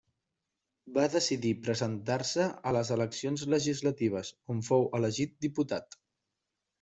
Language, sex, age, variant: Catalan, male, 19-29, Central